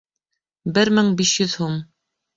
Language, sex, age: Bashkir, female, 30-39